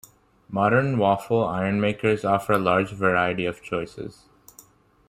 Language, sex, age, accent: English, male, under 19, United States English